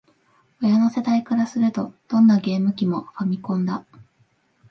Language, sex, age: Japanese, female, 19-29